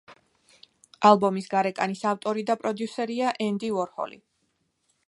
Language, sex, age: Georgian, female, 40-49